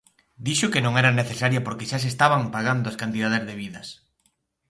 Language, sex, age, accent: Galician, male, 30-39, Oriental (común en zona oriental)